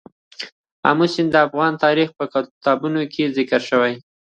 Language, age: Pashto, under 19